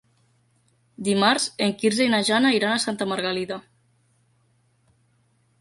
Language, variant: Catalan, Nord-Occidental